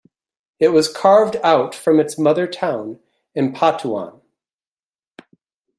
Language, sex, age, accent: English, male, 40-49, United States English